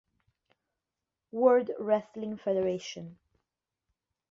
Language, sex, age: Italian, female, 19-29